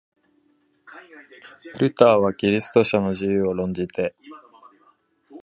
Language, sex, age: Japanese, male, 19-29